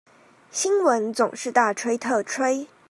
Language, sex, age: Chinese, female, 19-29